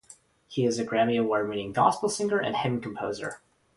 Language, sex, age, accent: English, male, under 19, United States English